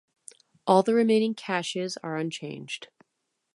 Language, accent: English, United States English